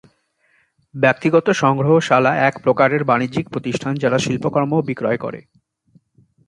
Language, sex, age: Bengali, male, 19-29